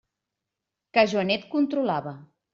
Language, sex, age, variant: Catalan, female, 50-59, Central